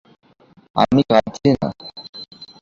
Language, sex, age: Bengali, male, 19-29